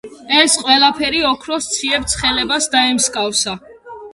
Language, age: Georgian, under 19